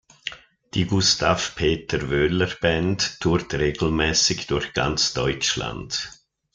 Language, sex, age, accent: German, male, 60-69, Schweizerdeutsch